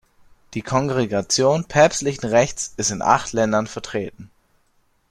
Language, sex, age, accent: German, male, under 19, Deutschland Deutsch